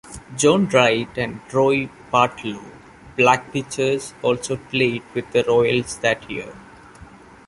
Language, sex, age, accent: English, male, 30-39, India and South Asia (India, Pakistan, Sri Lanka)